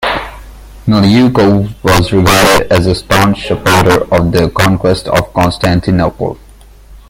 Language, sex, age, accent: English, male, under 19, India and South Asia (India, Pakistan, Sri Lanka)